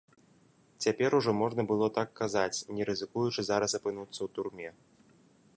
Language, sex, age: Belarusian, male, 19-29